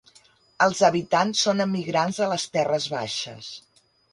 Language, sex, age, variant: Catalan, female, 60-69, Central